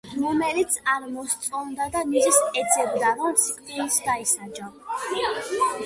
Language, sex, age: Georgian, female, under 19